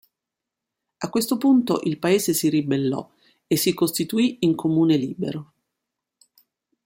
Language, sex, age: Italian, female, 60-69